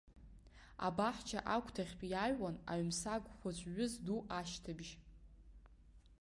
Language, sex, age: Abkhazian, female, 19-29